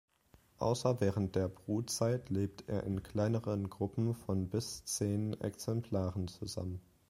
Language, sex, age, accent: German, male, 19-29, Deutschland Deutsch